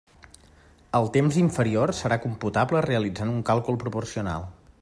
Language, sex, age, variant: Catalan, male, 30-39, Central